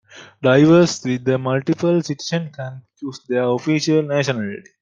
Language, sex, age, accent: English, male, 19-29, England English